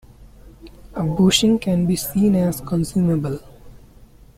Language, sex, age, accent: English, male, 19-29, India and South Asia (India, Pakistan, Sri Lanka)